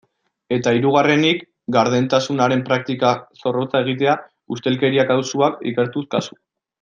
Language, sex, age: Basque, male, 19-29